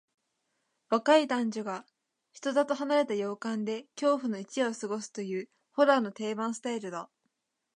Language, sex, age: Japanese, female, 19-29